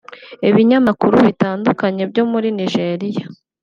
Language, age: Kinyarwanda, 19-29